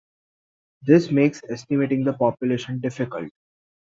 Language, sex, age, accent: English, male, 19-29, India and South Asia (India, Pakistan, Sri Lanka)